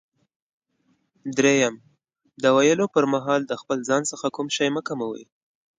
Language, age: Pashto, 19-29